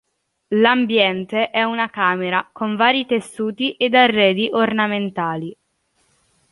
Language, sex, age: Italian, female, under 19